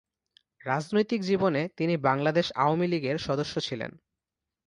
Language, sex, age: Bengali, male, 19-29